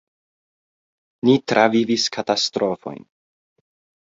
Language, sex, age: Esperanto, male, 19-29